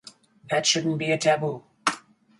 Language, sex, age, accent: English, male, 40-49, United States English